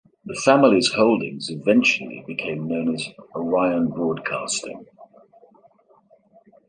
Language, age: English, 60-69